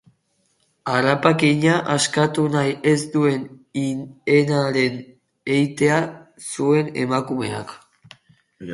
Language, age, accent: Basque, under 19, Erdialdekoa edo Nafarra (Gipuzkoa, Nafarroa)